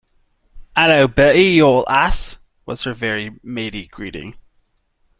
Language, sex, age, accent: English, male, 19-29, Canadian English